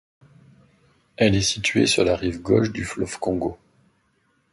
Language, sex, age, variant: French, male, 40-49, Français de métropole